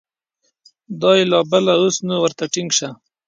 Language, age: Pashto, 30-39